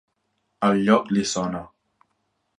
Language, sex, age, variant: Catalan, male, 19-29, Central